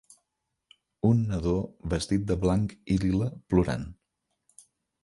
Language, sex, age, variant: Catalan, male, 50-59, Central